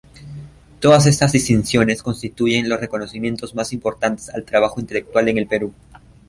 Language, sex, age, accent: Spanish, male, under 19, Andino-Pacífico: Colombia, Perú, Ecuador, oeste de Bolivia y Venezuela andina